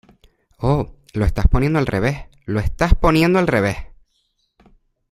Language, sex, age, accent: Spanish, male, 19-29, España: Islas Canarias